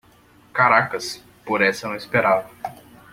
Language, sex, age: Portuguese, male, under 19